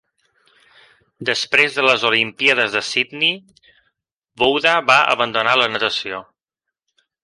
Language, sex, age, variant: Catalan, male, 30-39, Balear